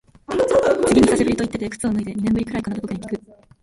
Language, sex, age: Japanese, female, 19-29